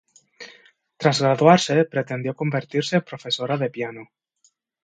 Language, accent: Spanish, España: Norte peninsular (Asturias, Castilla y León, Cantabria, País Vasco, Navarra, Aragón, La Rioja, Guadalajara, Cuenca)